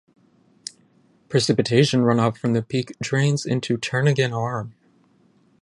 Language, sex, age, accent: English, male, 19-29, United States English